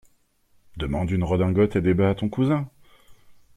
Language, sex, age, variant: French, male, 30-39, Français de métropole